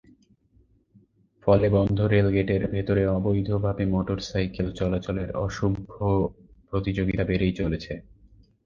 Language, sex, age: Bengali, male, 19-29